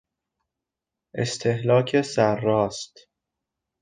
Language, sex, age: Persian, male, under 19